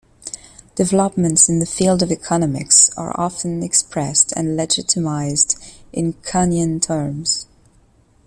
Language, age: English, 19-29